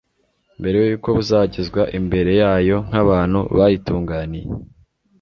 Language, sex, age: Kinyarwanda, male, 19-29